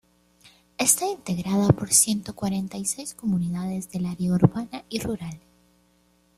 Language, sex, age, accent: Spanish, female, 19-29, América central